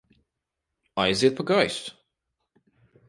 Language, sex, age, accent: Latvian, male, 30-39, Rigas